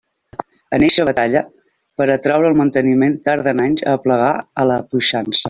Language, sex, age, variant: Catalan, female, 40-49, Septentrional